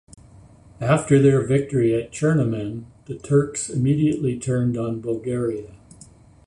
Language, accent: English, Canadian English